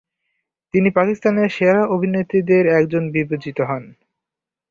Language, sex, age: Bengali, male, under 19